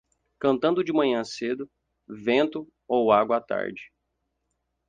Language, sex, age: Portuguese, male, 19-29